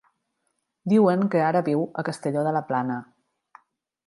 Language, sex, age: Catalan, female, 40-49